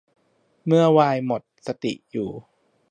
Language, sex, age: Thai, male, 30-39